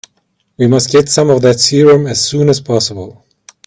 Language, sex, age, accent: English, male, 50-59, Southern African (South Africa, Zimbabwe, Namibia)